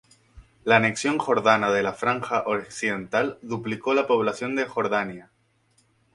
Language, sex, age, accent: Spanish, male, 19-29, España: Islas Canarias